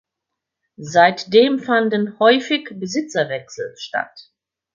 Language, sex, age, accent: German, female, 60-69, Deutschland Deutsch